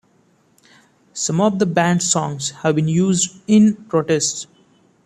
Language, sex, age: English, male, 19-29